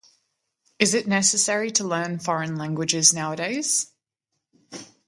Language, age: English, 30-39